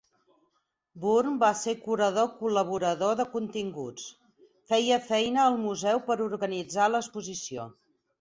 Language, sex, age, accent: Catalan, female, 40-49, gironí